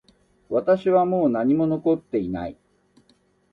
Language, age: Japanese, 60-69